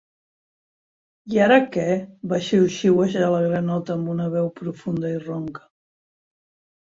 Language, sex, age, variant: Catalan, female, 60-69, Central